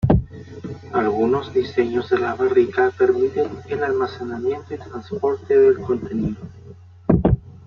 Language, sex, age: Spanish, male, 30-39